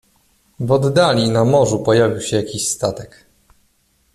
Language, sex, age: Polish, male, 30-39